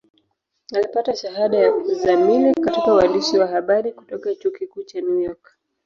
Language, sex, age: Swahili, female, 19-29